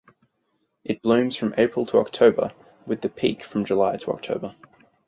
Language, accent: English, Australian English